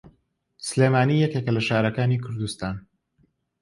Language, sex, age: Central Kurdish, male, 19-29